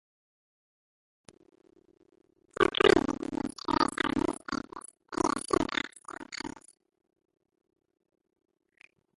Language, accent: English, United States English